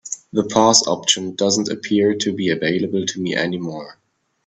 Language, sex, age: English, male, 19-29